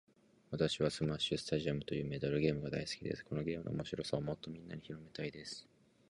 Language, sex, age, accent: Japanese, male, 19-29, 標準語